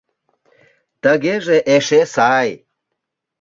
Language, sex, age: Mari, male, 40-49